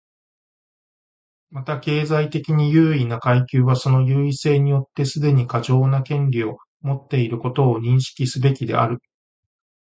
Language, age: Japanese, 40-49